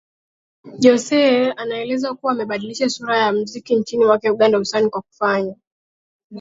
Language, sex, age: Swahili, female, 19-29